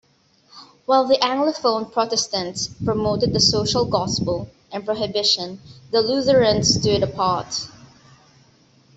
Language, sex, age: English, female, 19-29